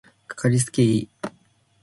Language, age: Japanese, 19-29